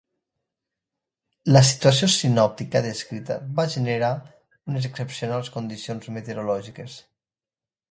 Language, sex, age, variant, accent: Catalan, female, 30-39, Nord-Occidental, nord-occidental